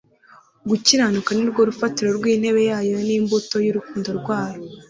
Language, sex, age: Kinyarwanda, female, 19-29